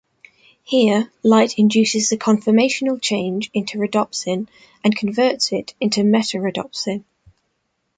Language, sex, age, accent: English, female, 19-29, England English